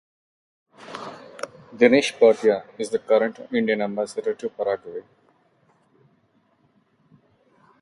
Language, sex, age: English, male, 19-29